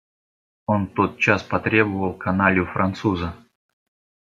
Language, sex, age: Russian, male, 30-39